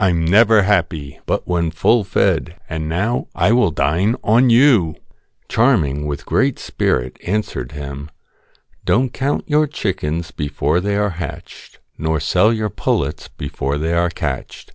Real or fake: real